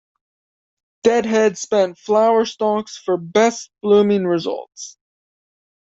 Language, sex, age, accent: English, male, 19-29, United States English